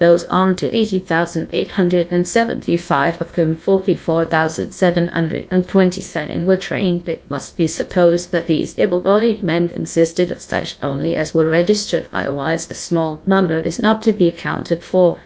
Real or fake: fake